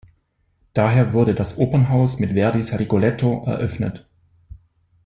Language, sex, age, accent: German, male, 30-39, Deutschland Deutsch